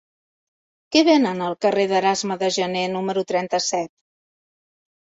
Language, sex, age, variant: Catalan, female, 50-59, Central